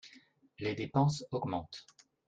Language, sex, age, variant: French, male, 40-49, Français de métropole